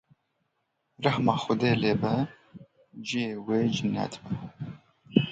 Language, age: Kurdish, 19-29